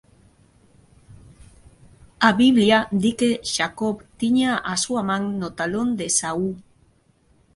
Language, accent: Galician, Normativo (estándar)